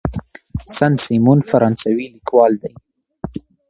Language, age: Pashto, under 19